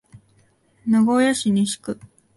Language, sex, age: Japanese, female, 19-29